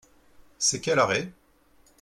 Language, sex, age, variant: French, male, 30-39, Français de métropole